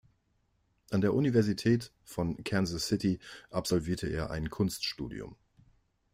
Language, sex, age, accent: German, male, 40-49, Deutschland Deutsch